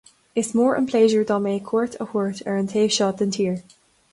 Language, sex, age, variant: Irish, female, 19-29, Gaeilge na Mumhan